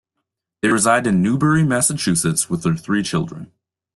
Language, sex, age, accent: English, male, 19-29, United States English